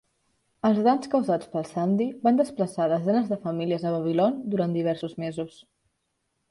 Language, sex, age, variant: Catalan, female, 19-29, Central